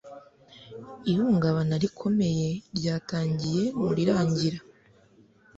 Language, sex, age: Kinyarwanda, female, under 19